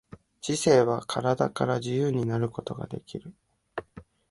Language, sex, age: Japanese, male, 19-29